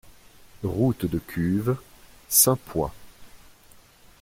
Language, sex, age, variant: French, male, 40-49, Français de métropole